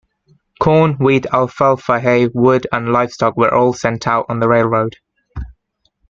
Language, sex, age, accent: English, male, 19-29, England English